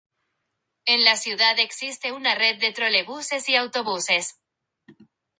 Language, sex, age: Spanish, male, 19-29